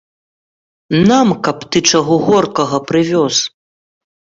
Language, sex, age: Belarusian, male, under 19